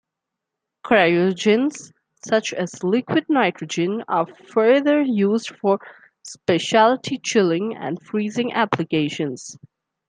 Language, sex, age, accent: English, female, 19-29, India and South Asia (India, Pakistan, Sri Lanka)